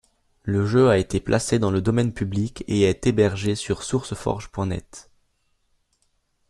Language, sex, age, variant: French, male, under 19, Français de métropole